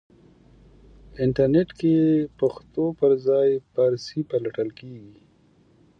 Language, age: Pashto, 30-39